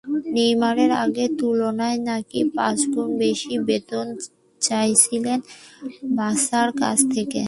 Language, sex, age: Bengali, female, 19-29